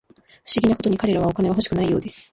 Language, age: Japanese, 19-29